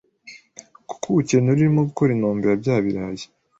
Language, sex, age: Kinyarwanda, male, 19-29